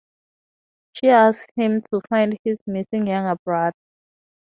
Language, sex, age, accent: English, female, 19-29, Southern African (South Africa, Zimbabwe, Namibia)